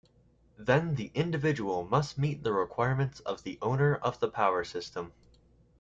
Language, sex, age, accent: English, male, 19-29, United States English